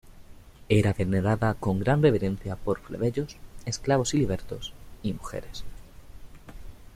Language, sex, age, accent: Spanish, male, 19-29, España: Sur peninsular (Andalucia, Extremadura, Murcia)